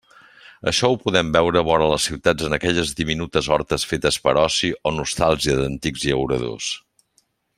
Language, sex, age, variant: Catalan, male, 60-69, Central